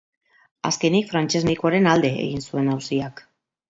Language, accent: Basque, Mendebalekoa (Araba, Bizkaia, Gipuzkoako mendebaleko herri batzuk)